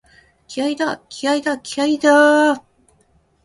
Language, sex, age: Japanese, female, 40-49